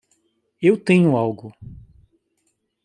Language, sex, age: Portuguese, male, 40-49